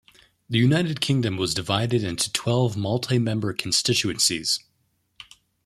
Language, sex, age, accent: English, male, 19-29, United States English